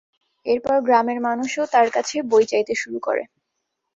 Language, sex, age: Bengali, female, 19-29